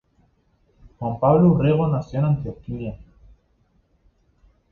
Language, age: Spanish, 19-29